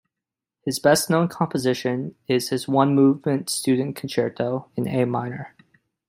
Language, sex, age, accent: English, male, 19-29, United States English